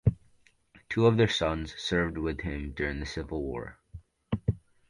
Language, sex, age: English, male, under 19